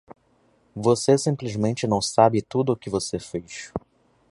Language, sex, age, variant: Portuguese, male, 19-29, Portuguese (Brasil)